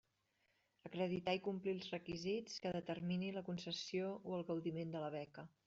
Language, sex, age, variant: Catalan, female, 30-39, Central